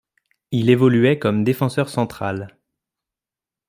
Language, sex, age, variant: French, male, 19-29, Français de métropole